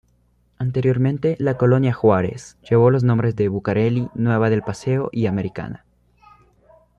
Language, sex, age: Spanish, male, under 19